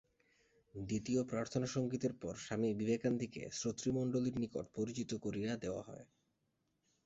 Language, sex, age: Bengali, male, 19-29